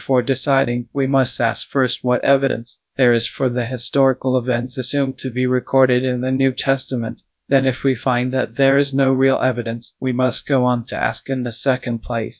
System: TTS, GradTTS